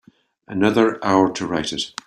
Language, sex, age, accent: English, male, 60-69, Irish English